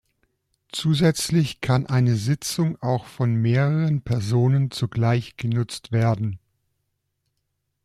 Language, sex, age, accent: German, male, 40-49, Deutschland Deutsch